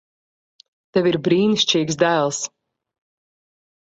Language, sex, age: Latvian, female, 40-49